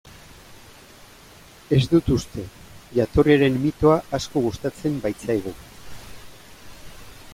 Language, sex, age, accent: Basque, male, 50-59, Erdialdekoa edo Nafarra (Gipuzkoa, Nafarroa)